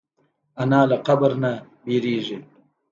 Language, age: Pashto, 30-39